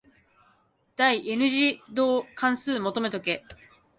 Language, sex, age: Japanese, female, 19-29